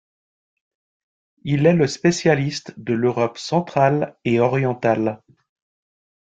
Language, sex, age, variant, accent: French, male, 40-49, Français d'Europe, Français de Suisse